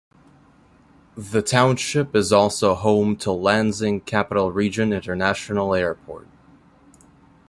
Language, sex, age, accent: English, male, 19-29, United States English